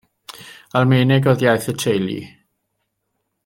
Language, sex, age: Welsh, male, 50-59